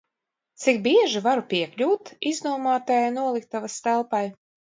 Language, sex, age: Latvian, female, 50-59